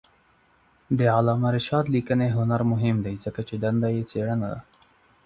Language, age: Pashto, 19-29